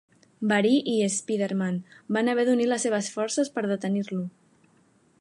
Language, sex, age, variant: Catalan, female, 19-29, Central